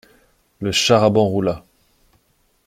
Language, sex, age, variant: French, male, 30-39, Français de métropole